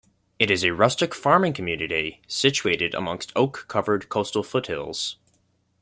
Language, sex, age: English, male, under 19